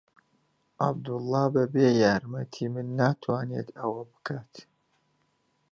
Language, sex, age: Central Kurdish, male, 30-39